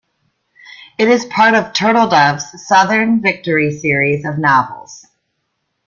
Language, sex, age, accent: English, female, 40-49, United States English